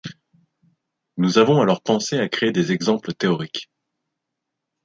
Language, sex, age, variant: French, male, 19-29, Français de métropole